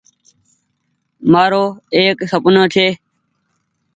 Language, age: Goaria, 19-29